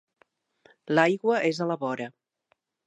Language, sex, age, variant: Catalan, female, 50-59, Central